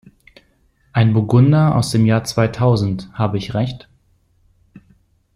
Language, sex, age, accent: German, male, 30-39, Deutschland Deutsch